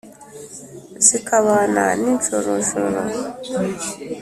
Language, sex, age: Kinyarwanda, female, 19-29